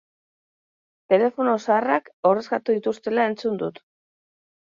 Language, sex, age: Basque, female, 30-39